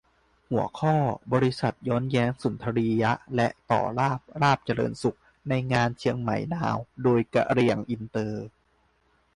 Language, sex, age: Thai, male, 19-29